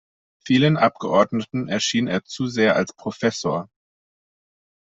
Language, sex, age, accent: German, male, 30-39, Deutschland Deutsch